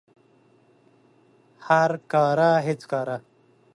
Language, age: Pashto, 30-39